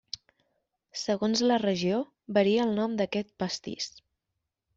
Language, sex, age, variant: Catalan, female, 19-29, Central